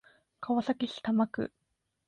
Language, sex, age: Japanese, female, under 19